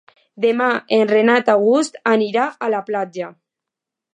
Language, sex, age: Catalan, female, under 19